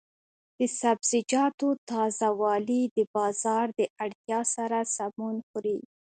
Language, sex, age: Pashto, female, 19-29